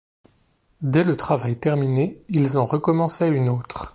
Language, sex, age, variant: French, male, 30-39, Français de métropole